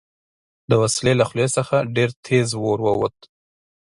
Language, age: Pashto, 19-29